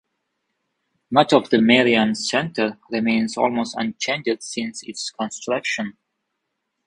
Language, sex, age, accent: English, male, 19-29, United States English; England English